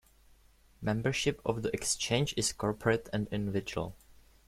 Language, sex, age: English, male, under 19